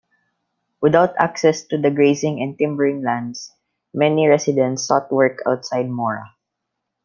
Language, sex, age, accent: English, male, under 19, Filipino